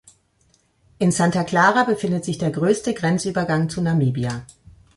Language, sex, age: German, female, 40-49